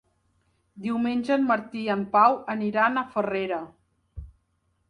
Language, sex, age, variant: Catalan, female, 40-49, Septentrional